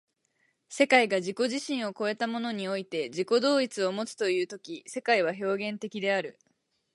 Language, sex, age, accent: Japanese, female, 19-29, 標準語